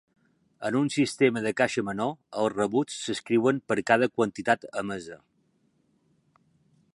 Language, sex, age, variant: Catalan, male, 40-49, Balear